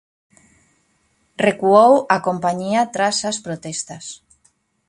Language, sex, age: Galician, male, 50-59